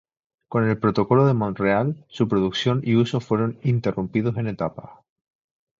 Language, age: Spanish, 19-29